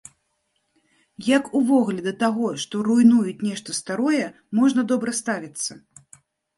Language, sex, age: Belarusian, female, 40-49